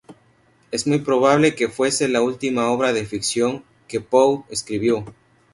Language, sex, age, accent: Spanish, male, 30-39, México